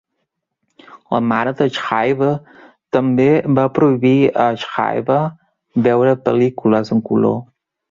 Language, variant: Catalan, Central